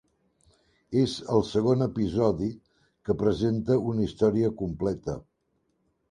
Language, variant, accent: Catalan, Central, balear